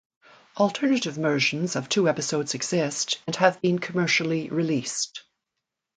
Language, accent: English, Canadian English